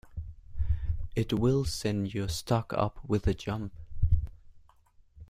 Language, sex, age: English, male, 19-29